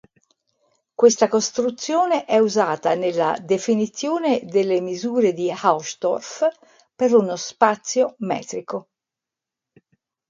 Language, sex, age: Italian, female, 60-69